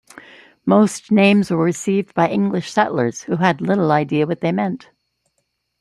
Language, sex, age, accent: English, female, 60-69, United States English